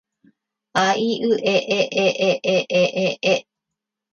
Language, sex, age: Japanese, female, 40-49